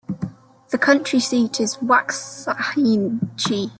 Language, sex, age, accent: English, female, 19-29, England English